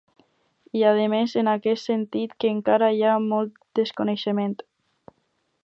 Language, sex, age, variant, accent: Catalan, female, under 19, Alacantí, valencià